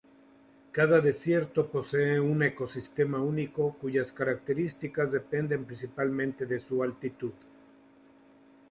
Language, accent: Spanish, México